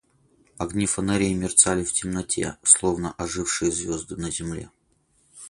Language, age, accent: Russian, 19-29, Русский